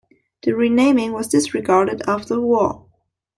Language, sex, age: English, female, 19-29